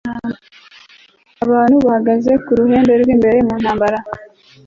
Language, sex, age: Kinyarwanda, female, 19-29